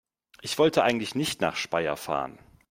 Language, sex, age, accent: German, male, 30-39, Deutschland Deutsch